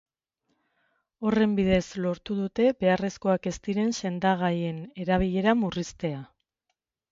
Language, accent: Basque, Mendebalekoa (Araba, Bizkaia, Gipuzkoako mendebaleko herri batzuk)